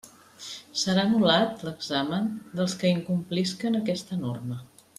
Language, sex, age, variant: Catalan, female, 50-59, Central